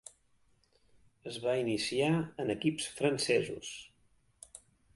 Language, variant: Catalan, Central